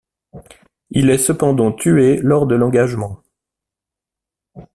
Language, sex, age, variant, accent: French, male, 40-49, Français d'Europe, Français de Suisse